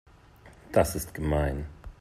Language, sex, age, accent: German, male, 40-49, Deutschland Deutsch